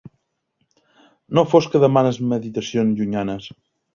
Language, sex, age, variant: Catalan, male, 30-39, Central